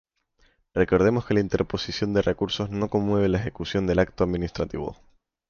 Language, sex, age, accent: Spanish, male, 19-29, España: Centro-Sur peninsular (Madrid, Toledo, Castilla-La Mancha); España: Islas Canarias